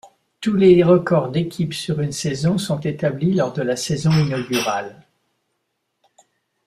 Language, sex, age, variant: French, male, 70-79, Français de métropole